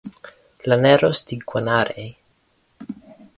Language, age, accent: English, 19-29, United States English